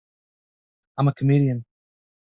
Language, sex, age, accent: English, male, 19-29, United States English